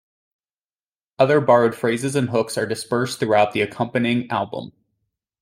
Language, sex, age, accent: English, male, 19-29, United States English